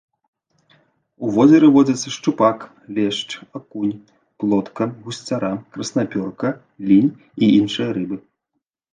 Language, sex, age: Belarusian, male, 30-39